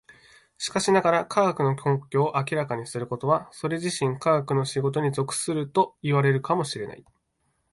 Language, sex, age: Japanese, male, 19-29